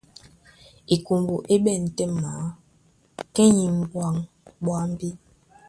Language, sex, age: Duala, female, 19-29